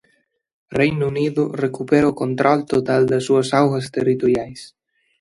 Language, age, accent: Galician, 19-29, Atlántico (seseo e gheada)